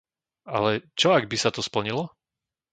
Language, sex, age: Slovak, male, 30-39